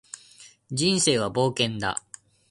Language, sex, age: Japanese, male, 19-29